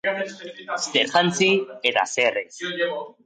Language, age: Basque, under 19